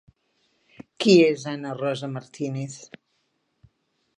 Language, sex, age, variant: Catalan, female, 60-69, Central